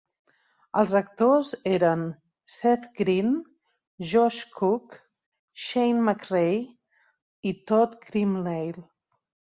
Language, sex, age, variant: Catalan, female, 50-59, Central